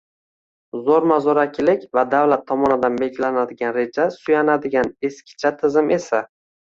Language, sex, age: Uzbek, male, 19-29